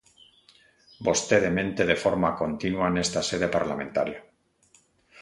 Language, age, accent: Galician, 50-59, Atlántico (seseo e gheada)